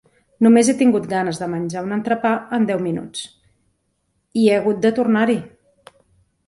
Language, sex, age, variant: Catalan, female, 40-49, Central